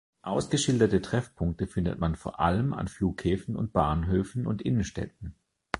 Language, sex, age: German, male, 40-49